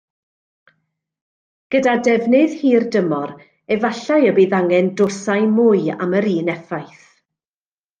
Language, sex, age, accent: Welsh, female, 50-59, Y Deyrnas Unedig Cymraeg